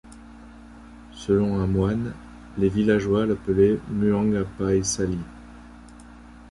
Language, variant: French, Français de métropole